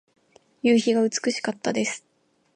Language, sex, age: Japanese, female, 19-29